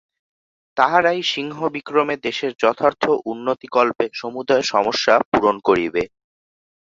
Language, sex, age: Bengali, male, under 19